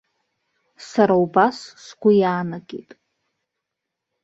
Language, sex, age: Abkhazian, female, 19-29